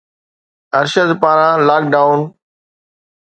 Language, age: Sindhi, 40-49